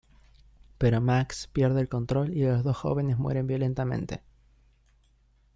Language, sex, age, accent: Spanish, male, under 19, Rioplatense: Argentina, Uruguay, este de Bolivia, Paraguay